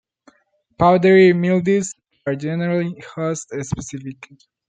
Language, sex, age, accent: English, male, under 19, United States English